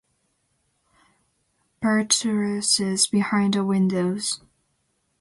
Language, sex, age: English, female, 19-29